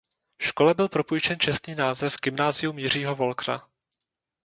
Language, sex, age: Czech, male, 19-29